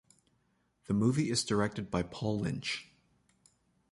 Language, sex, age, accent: English, male, 30-39, Canadian English